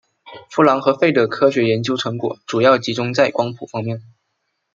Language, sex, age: Chinese, male, 19-29